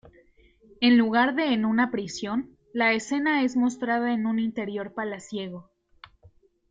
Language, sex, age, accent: Spanish, female, 19-29, México